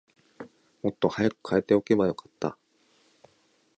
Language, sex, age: Japanese, male, 19-29